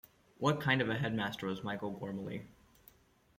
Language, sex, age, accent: English, male, 19-29, United States English